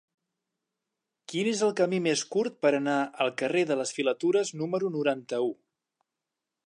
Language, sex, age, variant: Catalan, male, 40-49, Central